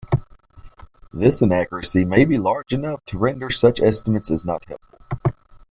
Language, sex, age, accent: English, male, 19-29, United States English